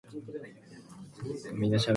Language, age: Japanese, 19-29